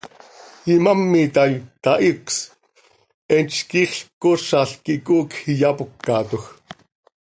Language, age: Seri, 40-49